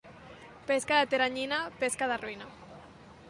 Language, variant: Catalan, Central